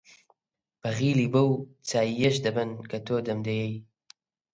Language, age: Central Kurdish, 19-29